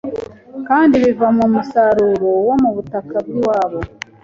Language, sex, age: Kinyarwanda, female, 40-49